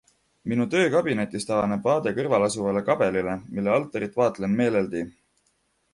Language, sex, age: Estonian, male, 19-29